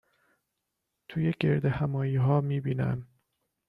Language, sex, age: Persian, male, 30-39